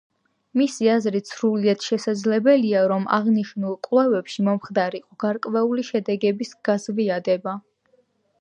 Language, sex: Georgian, female